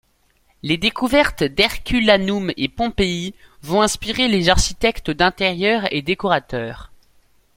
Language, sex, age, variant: French, male, under 19, Français de métropole